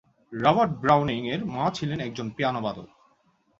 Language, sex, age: Bengali, male, 19-29